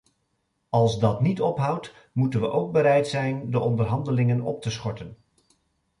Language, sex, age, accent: Dutch, male, 50-59, Nederlands Nederlands